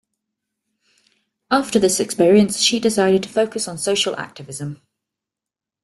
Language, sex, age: English, female, 30-39